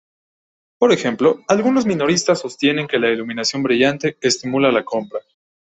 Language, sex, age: Spanish, male, 19-29